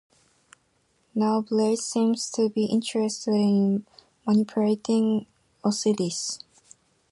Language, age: English, 19-29